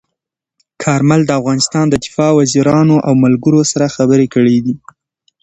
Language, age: Pashto, 19-29